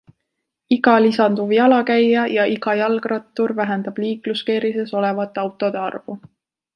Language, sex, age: Estonian, female, 19-29